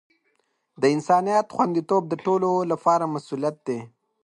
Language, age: Pashto, 19-29